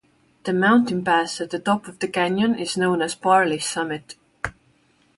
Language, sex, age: English, female, 19-29